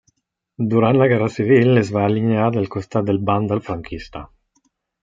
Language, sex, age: Catalan, male, 40-49